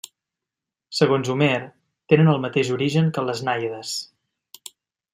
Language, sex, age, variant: Catalan, male, 30-39, Central